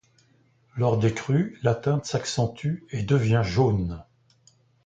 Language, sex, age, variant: French, male, 70-79, Français de métropole